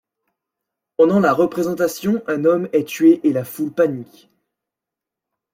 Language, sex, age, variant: French, male, 19-29, Français de métropole